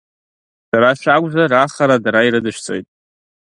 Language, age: Abkhazian, under 19